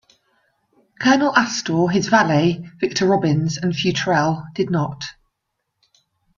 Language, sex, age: English, female, 40-49